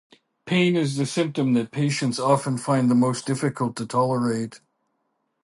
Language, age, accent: English, 50-59, Canadian English